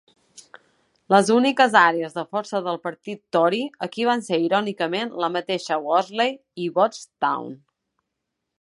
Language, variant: Catalan, Nord-Occidental